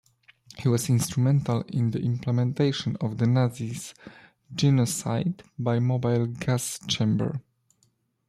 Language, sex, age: English, male, 19-29